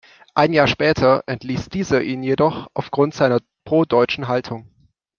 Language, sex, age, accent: German, male, 19-29, Deutschland Deutsch